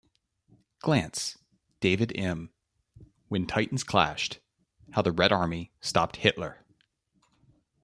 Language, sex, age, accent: English, male, 30-39, United States English